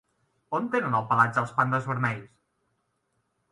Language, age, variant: Catalan, 19-29, Central